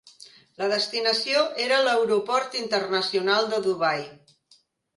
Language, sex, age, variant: Catalan, female, 60-69, Central